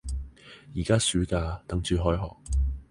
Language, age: Cantonese, 19-29